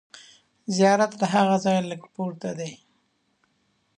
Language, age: Pashto, 40-49